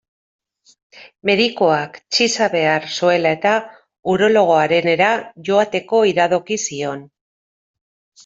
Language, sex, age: Basque, female, 40-49